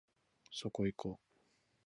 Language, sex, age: Japanese, male, 19-29